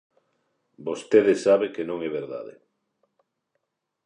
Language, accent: Galician, Normativo (estándar)